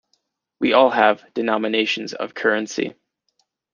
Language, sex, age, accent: English, male, 19-29, United States English